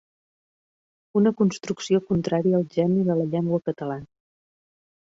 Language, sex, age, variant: Catalan, female, 40-49, Septentrional